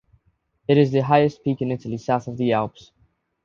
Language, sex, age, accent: English, male, 19-29, England English